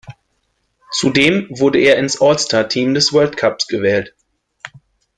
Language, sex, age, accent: German, male, 30-39, Deutschland Deutsch